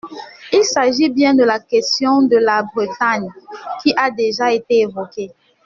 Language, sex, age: French, female, 19-29